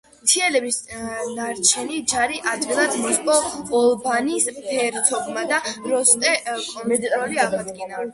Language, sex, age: Georgian, female, under 19